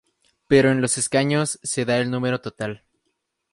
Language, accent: Spanish, México